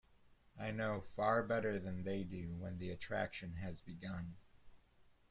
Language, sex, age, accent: English, male, 30-39, United States English